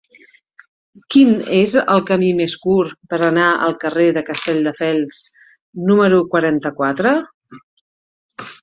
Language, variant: Catalan, Central